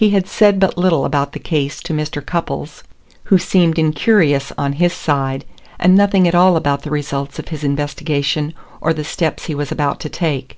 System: none